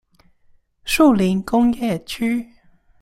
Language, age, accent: Chinese, 19-29, 出生地：桃園市